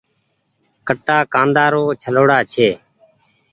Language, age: Goaria, 30-39